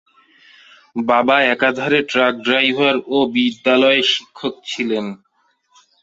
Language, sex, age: Bengali, male, 19-29